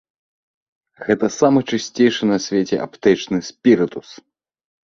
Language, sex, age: Belarusian, male, 30-39